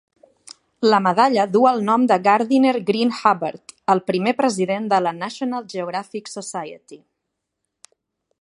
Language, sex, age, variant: Catalan, female, 30-39, Central